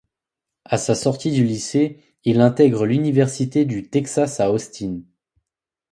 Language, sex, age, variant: French, male, 19-29, Français de métropole